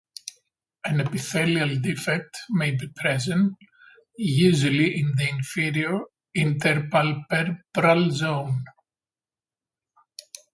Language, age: English, 40-49